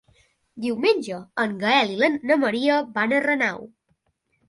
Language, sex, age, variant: Catalan, male, under 19, Central